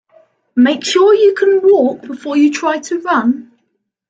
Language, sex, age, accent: English, male, under 19, England English